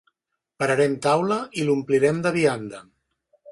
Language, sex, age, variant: Catalan, male, 50-59, Central